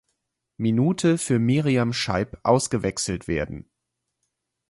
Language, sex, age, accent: German, male, 30-39, Deutschland Deutsch